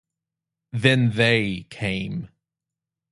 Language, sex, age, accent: English, male, 19-29, Australian English